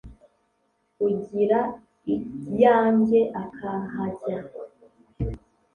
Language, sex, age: Kinyarwanda, female, 30-39